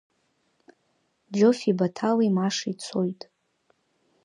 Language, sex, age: Abkhazian, female, 19-29